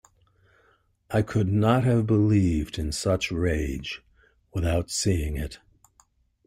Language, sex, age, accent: English, male, 60-69, United States English